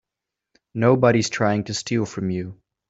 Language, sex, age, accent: English, male, 19-29, United States English